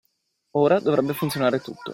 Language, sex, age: Italian, male, 30-39